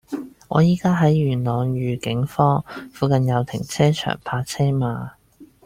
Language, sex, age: Cantonese, male, 19-29